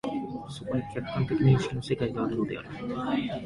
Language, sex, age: Japanese, male, 19-29